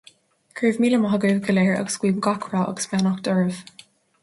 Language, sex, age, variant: Irish, female, 19-29, Gaeilge na Mumhan